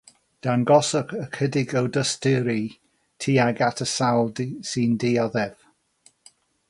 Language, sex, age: Welsh, male, 60-69